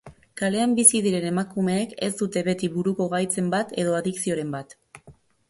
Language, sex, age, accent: Basque, female, 19-29, Erdialdekoa edo Nafarra (Gipuzkoa, Nafarroa)